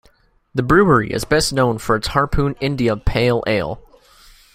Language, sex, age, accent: English, male, under 19, Canadian English